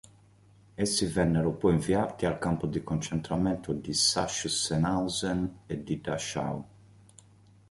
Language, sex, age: Italian, male, 30-39